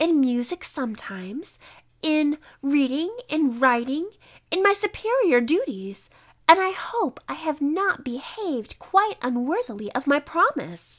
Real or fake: real